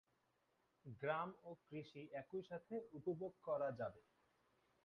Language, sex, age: Bengali, male, 19-29